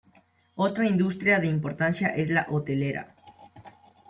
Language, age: Spanish, under 19